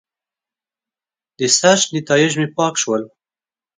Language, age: Pashto, 19-29